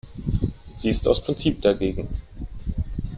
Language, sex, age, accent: German, male, under 19, Deutschland Deutsch